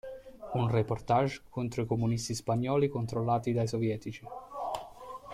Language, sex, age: Italian, male, 19-29